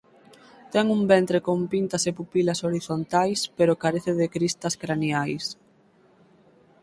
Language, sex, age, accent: Galician, female, 19-29, Atlántico (seseo e gheada)